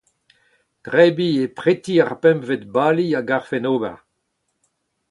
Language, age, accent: Breton, 70-79, Leoneg